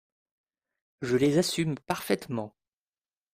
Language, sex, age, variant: French, male, 19-29, Français de métropole